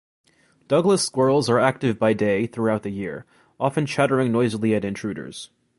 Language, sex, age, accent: English, male, 19-29, United States English